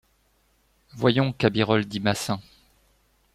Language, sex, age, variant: French, male, 40-49, Français de métropole